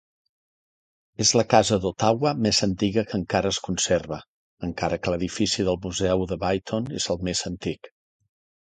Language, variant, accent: Catalan, Central, central